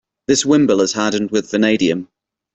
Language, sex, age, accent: English, male, 30-39, New Zealand English